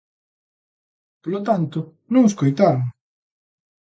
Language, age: Galician, 19-29